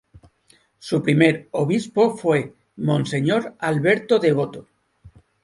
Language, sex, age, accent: Spanish, male, 40-49, España: Sur peninsular (Andalucia, Extremadura, Murcia)